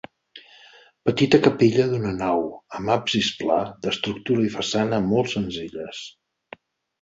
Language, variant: Catalan, Central